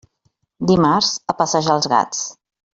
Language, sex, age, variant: Catalan, female, 30-39, Central